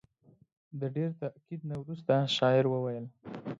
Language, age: Pashto, 19-29